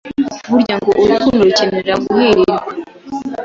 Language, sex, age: Kinyarwanda, female, 19-29